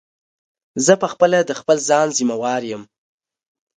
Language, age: Pashto, 19-29